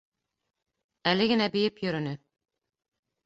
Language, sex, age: Bashkir, female, 40-49